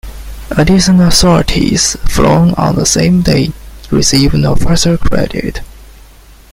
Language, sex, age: English, male, 19-29